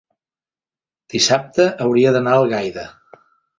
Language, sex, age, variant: Catalan, male, 40-49, Central